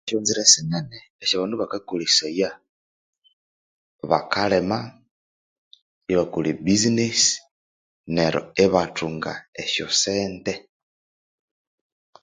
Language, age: Konzo, 30-39